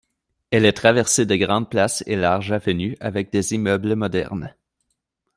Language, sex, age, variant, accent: French, male, 19-29, Français d'Amérique du Nord, Français du Canada